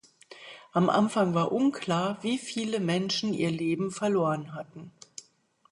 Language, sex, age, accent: German, female, 50-59, Deutschland Deutsch